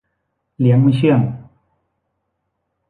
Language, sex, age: Thai, male, 19-29